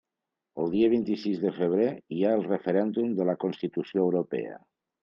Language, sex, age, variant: Catalan, male, 60-69, Nord-Occidental